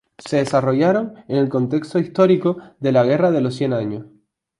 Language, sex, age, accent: Spanish, male, 19-29, España: Sur peninsular (Andalucia, Extremadura, Murcia)